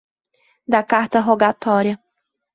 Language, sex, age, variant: Portuguese, female, 19-29, Portuguese (Brasil)